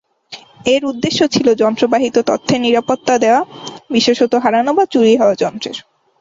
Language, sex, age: Bengali, female, under 19